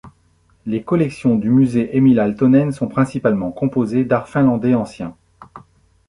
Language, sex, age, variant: French, male, 50-59, Français de métropole